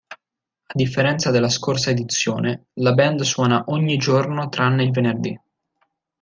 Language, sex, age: Italian, male, 19-29